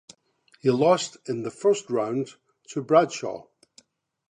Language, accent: English, Scottish English